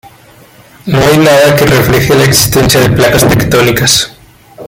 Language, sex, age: Spanish, male, 19-29